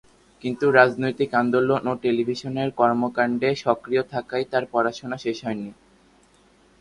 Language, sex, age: Bengali, male, under 19